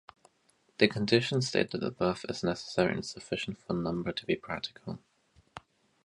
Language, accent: English, United States English